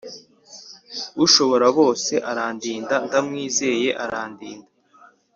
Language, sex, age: Kinyarwanda, male, 19-29